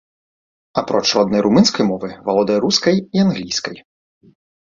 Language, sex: Belarusian, male